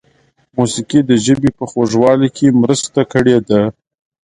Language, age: Pashto, 30-39